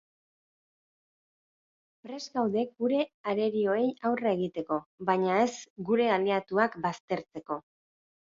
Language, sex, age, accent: Basque, female, 30-39, Batua